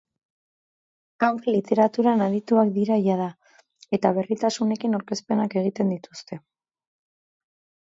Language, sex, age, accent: Basque, female, 19-29, Mendebalekoa (Araba, Bizkaia, Gipuzkoako mendebaleko herri batzuk)